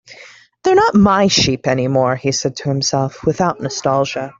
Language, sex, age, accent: English, female, 30-39, United States English